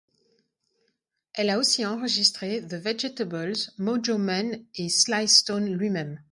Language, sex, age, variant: French, female, 40-49, Français de métropole